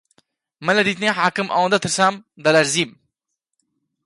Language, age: Central Kurdish, 19-29